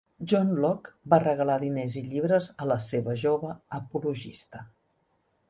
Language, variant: Catalan, Central